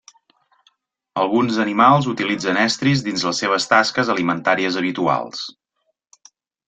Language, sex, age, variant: Catalan, male, 40-49, Central